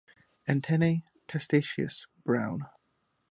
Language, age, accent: English, 19-29, United States English